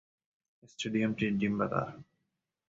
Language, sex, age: Bengali, male, 19-29